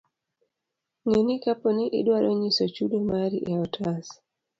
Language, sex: Luo (Kenya and Tanzania), female